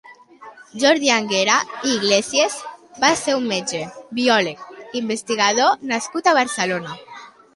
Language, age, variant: Catalan, under 19, Central